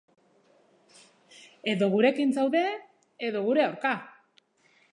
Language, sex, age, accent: Basque, female, 40-49, Erdialdekoa edo Nafarra (Gipuzkoa, Nafarroa)